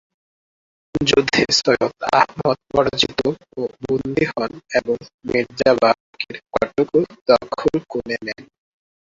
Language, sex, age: Bengali, male, under 19